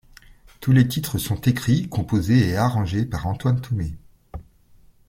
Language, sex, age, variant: French, male, 40-49, Français de métropole